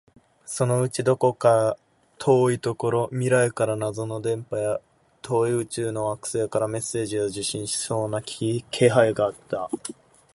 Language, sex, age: Japanese, male, 19-29